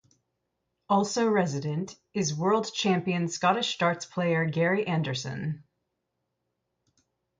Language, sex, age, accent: English, female, 30-39, United States English